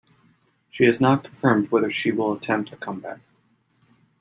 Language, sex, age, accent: English, male, 30-39, United States English